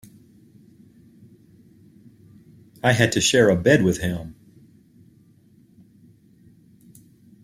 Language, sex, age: English, male, 60-69